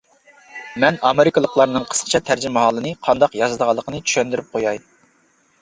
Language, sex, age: Uyghur, male, 40-49